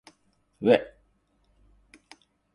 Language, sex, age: Japanese, male, 60-69